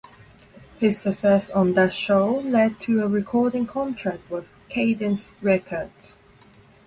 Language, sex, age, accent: English, female, 19-29, Hong Kong English